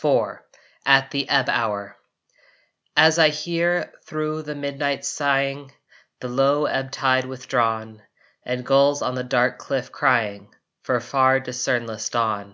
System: none